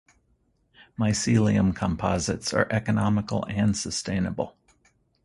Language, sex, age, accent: English, male, 50-59, United States English